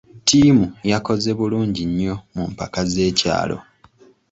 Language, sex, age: Ganda, male, 19-29